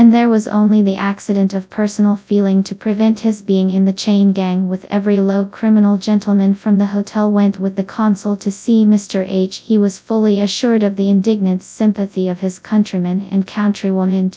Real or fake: fake